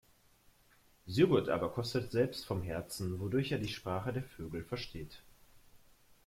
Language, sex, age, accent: German, male, 19-29, Deutschland Deutsch